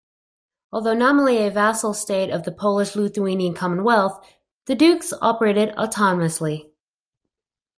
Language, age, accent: English, 30-39, United States English